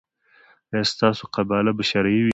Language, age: Pashto, 19-29